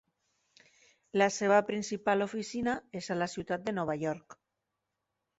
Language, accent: Catalan, valencià; Tortosí